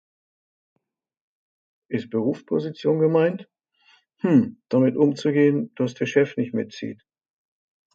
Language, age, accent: German, 60-69, Deutschland Deutsch